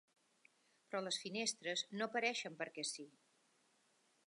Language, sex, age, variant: Catalan, female, 50-59, Central